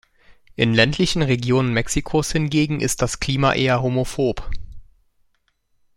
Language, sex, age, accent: German, male, 19-29, Deutschland Deutsch